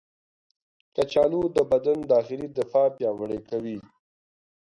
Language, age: Pashto, 19-29